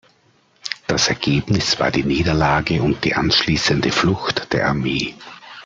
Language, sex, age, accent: German, male, 40-49, Österreichisches Deutsch